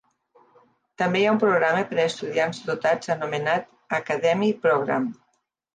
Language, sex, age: Catalan, female, 50-59